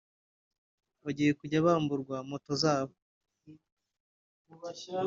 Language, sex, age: Kinyarwanda, male, 30-39